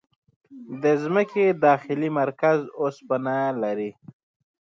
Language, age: Pashto, 30-39